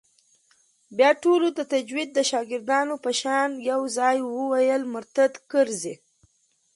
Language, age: Pashto, 19-29